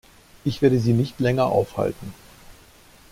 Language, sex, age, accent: German, male, 40-49, Deutschland Deutsch